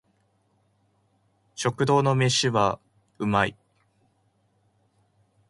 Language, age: Japanese, 19-29